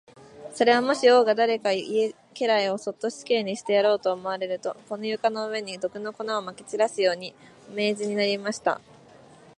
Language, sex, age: Japanese, female, 19-29